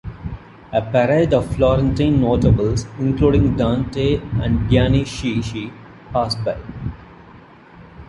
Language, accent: English, India and South Asia (India, Pakistan, Sri Lanka)